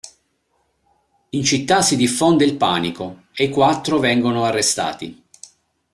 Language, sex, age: Italian, male, 50-59